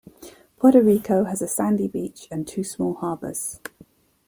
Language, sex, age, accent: English, female, 40-49, England English